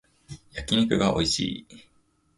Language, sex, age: Japanese, male, 19-29